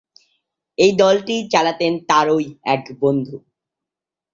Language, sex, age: Bengali, male, 19-29